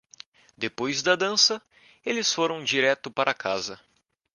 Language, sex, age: Portuguese, male, under 19